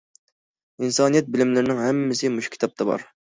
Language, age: Uyghur, 19-29